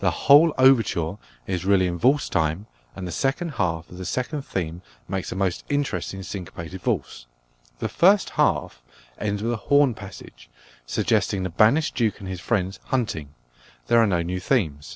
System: none